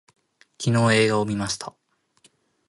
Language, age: Japanese, 19-29